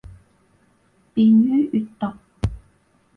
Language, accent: Cantonese, 广州音